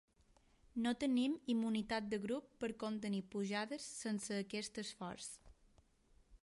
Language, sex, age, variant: Catalan, female, 19-29, Balear